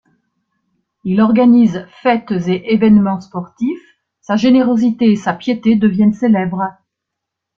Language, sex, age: French, female, 70-79